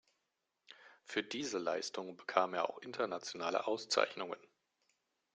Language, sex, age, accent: German, male, 30-39, Deutschland Deutsch